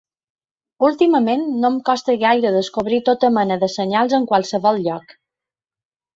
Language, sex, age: Catalan, female, 50-59